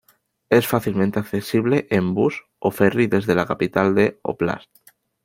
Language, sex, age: Spanish, male, 19-29